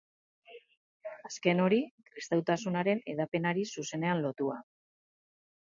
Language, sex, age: Basque, female, 40-49